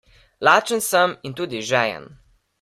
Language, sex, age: Slovenian, male, under 19